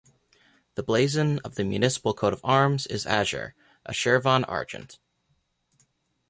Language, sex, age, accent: English, male, 19-29, United States English